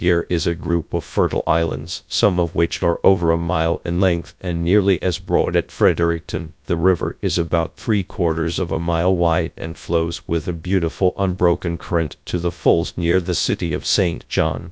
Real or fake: fake